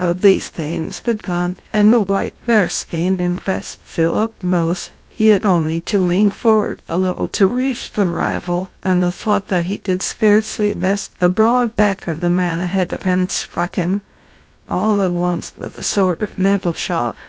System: TTS, GlowTTS